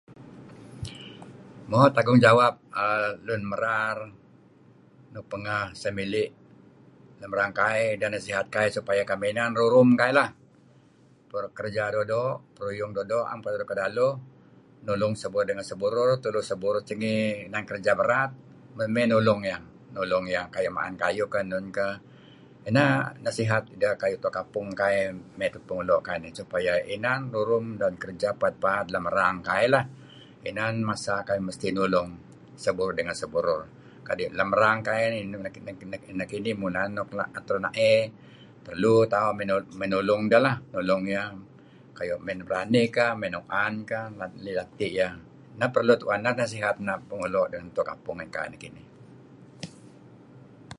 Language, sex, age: Kelabit, male, 70-79